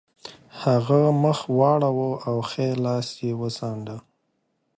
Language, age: Pashto, 40-49